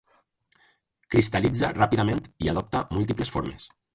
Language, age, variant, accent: Catalan, 30-39, Valencià meridional, valencià